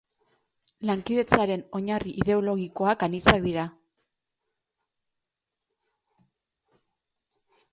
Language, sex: Basque, female